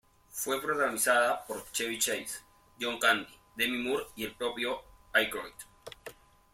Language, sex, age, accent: Spanish, male, 30-39, Andino-Pacífico: Colombia, Perú, Ecuador, oeste de Bolivia y Venezuela andina